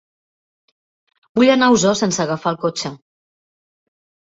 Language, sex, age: Catalan, female, 40-49